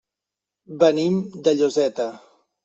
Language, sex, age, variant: Catalan, male, 30-39, Central